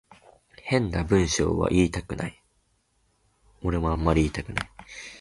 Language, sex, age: Japanese, male, 19-29